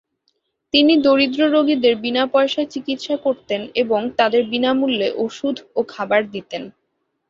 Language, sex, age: Bengali, female, under 19